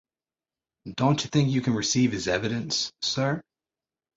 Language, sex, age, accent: English, male, 19-29, United States English